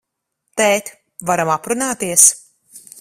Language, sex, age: Latvian, female, 30-39